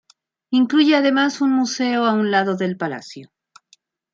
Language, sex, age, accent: Spanish, female, 50-59, México